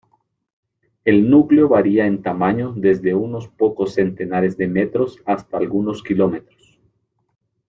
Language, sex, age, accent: Spanish, male, 40-49, América central